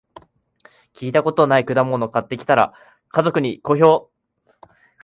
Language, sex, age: Japanese, male, 19-29